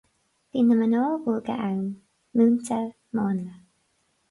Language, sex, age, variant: Irish, female, 19-29, Gaeilge na Mumhan